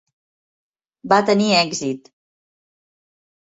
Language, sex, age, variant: Catalan, female, 50-59, Central